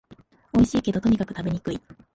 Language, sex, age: Japanese, female, 19-29